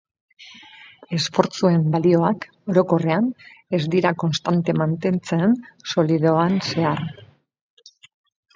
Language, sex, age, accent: Basque, female, 50-59, Mendebalekoa (Araba, Bizkaia, Gipuzkoako mendebaleko herri batzuk)